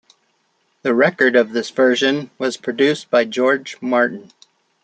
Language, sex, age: English, male, 60-69